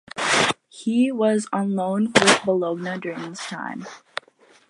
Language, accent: English, United States English